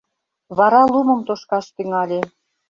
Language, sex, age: Mari, female, 50-59